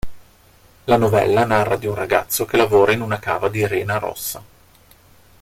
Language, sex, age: Italian, male, 40-49